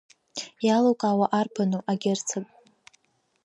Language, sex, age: Abkhazian, female, under 19